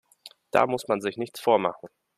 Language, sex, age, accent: German, male, 19-29, Deutschland Deutsch